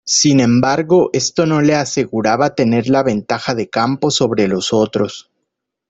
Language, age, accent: Spanish, 30-39, México